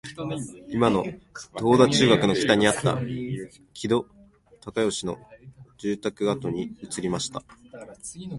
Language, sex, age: Japanese, male, 19-29